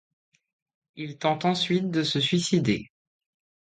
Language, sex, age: French, female, 40-49